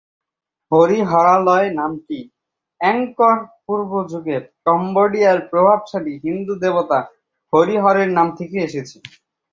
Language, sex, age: Bengali, male, 19-29